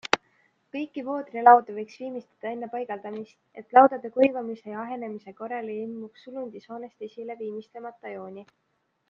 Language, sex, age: Estonian, female, 19-29